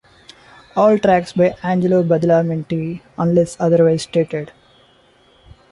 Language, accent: English, India and South Asia (India, Pakistan, Sri Lanka)